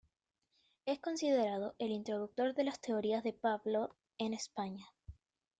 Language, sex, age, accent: Spanish, female, under 19, Chileno: Chile, Cuyo